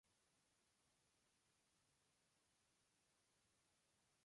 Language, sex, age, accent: Spanish, male, 40-49, Rioplatense: Argentina, Uruguay, este de Bolivia, Paraguay